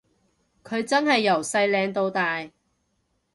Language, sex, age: Cantonese, female, 30-39